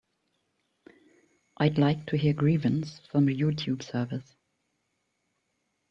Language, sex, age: English, female, 50-59